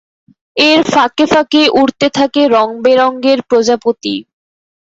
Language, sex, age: Bengali, female, 19-29